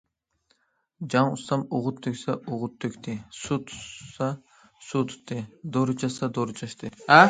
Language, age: Uyghur, 19-29